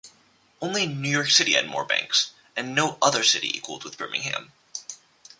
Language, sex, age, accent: English, male, under 19, United States English